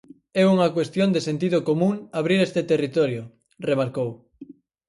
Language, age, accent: Galician, 19-29, Atlántico (seseo e gheada)